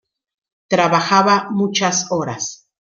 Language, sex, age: Spanish, female, 50-59